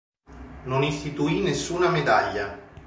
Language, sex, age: Italian, male, 30-39